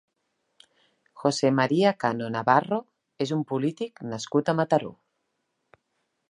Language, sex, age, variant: Catalan, female, 40-49, Central